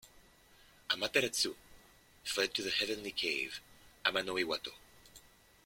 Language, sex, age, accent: English, male, 30-39, Canadian English